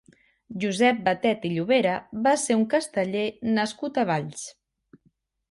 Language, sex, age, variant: Catalan, female, 30-39, Central